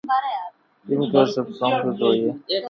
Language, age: Loarki, 30-39